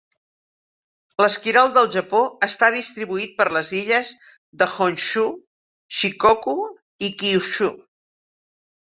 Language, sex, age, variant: Catalan, female, 60-69, Central